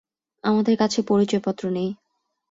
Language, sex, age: Bengali, female, 19-29